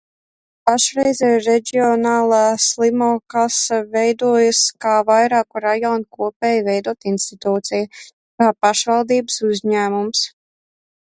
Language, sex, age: Latvian, female, under 19